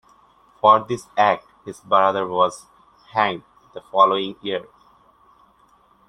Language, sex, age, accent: English, male, 19-29, United States English